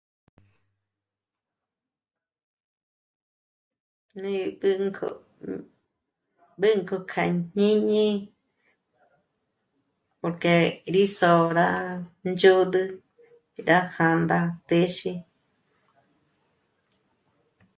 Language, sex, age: Michoacán Mazahua, female, 60-69